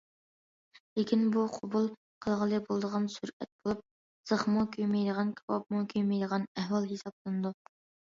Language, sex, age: Uyghur, female, under 19